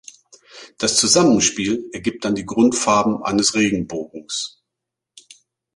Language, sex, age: German, male, 50-59